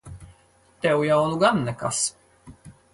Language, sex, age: Latvian, female, 50-59